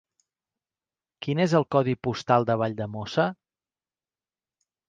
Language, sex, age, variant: Catalan, male, 40-49, Central